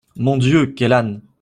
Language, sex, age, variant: French, male, 19-29, Français de métropole